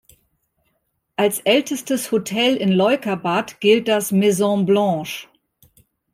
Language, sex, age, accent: German, female, 50-59, Deutschland Deutsch